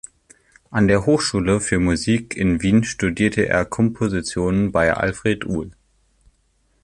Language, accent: German, Deutschland Deutsch